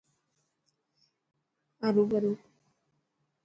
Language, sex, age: Dhatki, female, 19-29